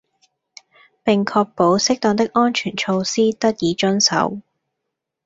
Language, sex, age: Cantonese, female, 19-29